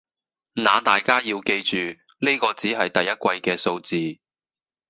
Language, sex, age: Cantonese, male, 30-39